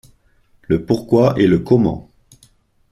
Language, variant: French, Français de métropole